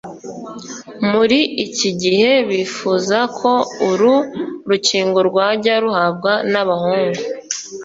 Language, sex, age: Kinyarwanda, female, 19-29